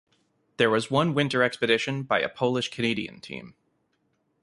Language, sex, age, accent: English, male, 19-29, United States English